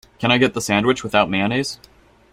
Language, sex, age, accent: English, male, 19-29, United States English